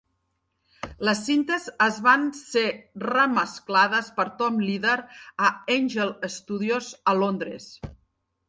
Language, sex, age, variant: Catalan, female, 40-49, Septentrional